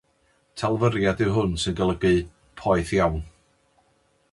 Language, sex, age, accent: Welsh, male, 40-49, Y Deyrnas Unedig Cymraeg